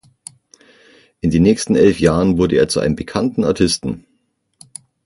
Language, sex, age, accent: German, male, 40-49, Deutschland Deutsch; Österreichisches Deutsch